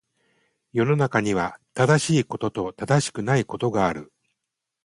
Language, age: Japanese, 60-69